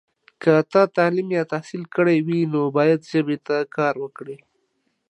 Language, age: Pashto, 30-39